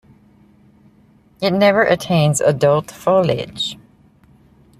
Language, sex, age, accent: English, female, 50-59, United States English